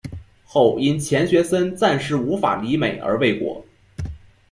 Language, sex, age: Chinese, male, under 19